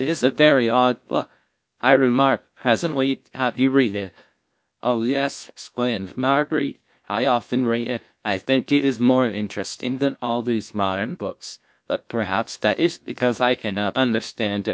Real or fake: fake